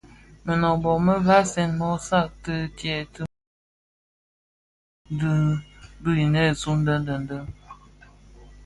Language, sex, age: Bafia, female, 30-39